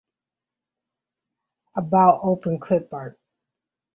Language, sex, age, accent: English, female, 30-39, United States English